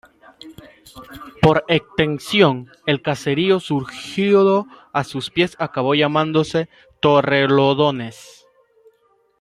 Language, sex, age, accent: Spanish, male, under 19, América central